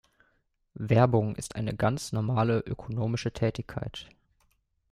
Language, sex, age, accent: German, male, 19-29, Deutschland Deutsch